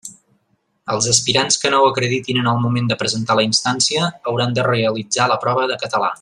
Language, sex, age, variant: Catalan, male, 40-49, Central